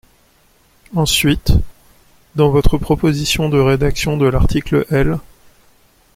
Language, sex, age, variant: French, male, 40-49, Français de métropole